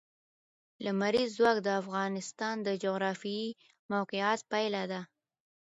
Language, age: Pashto, under 19